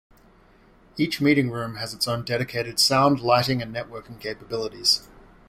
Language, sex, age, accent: English, male, 30-39, New Zealand English